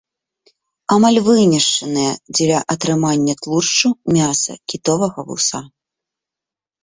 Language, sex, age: Belarusian, female, 30-39